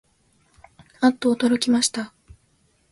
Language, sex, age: Japanese, female, under 19